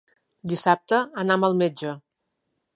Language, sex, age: Catalan, female, 40-49